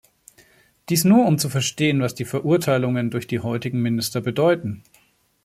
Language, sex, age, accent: German, male, 40-49, Deutschland Deutsch